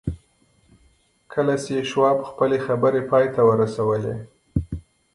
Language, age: Pashto, 30-39